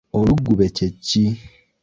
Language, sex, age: Ganda, male, 19-29